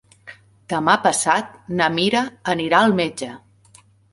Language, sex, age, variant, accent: Catalan, female, 40-49, Central, central